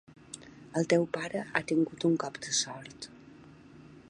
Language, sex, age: Catalan, female, 40-49